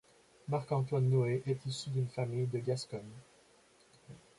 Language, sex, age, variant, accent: French, male, 19-29, Français d'Amérique du Nord, Français du Canada